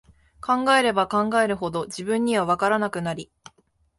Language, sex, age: Japanese, female, 19-29